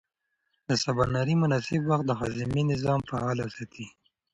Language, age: Pashto, 19-29